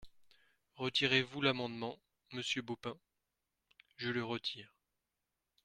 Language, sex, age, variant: French, male, 19-29, Français de métropole